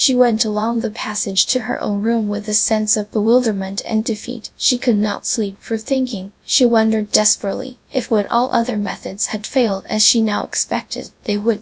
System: TTS, GradTTS